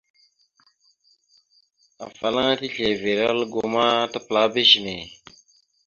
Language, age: Mada (Cameroon), 19-29